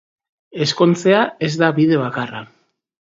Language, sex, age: Basque, male, 30-39